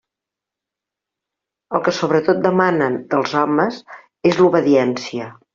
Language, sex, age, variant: Catalan, female, 50-59, Central